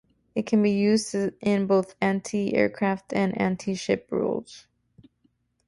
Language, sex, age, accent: English, female, 19-29, United States English